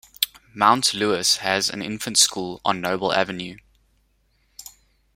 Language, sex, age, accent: English, male, 30-39, Southern African (South Africa, Zimbabwe, Namibia)